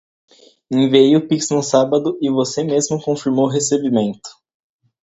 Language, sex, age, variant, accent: Portuguese, male, under 19, Portuguese (Brasil), Paulista